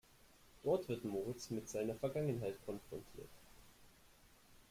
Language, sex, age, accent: German, male, 19-29, Deutschland Deutsch